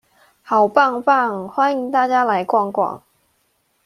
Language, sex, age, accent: Chinese, female, 19-29, 出生地：宜蘭縣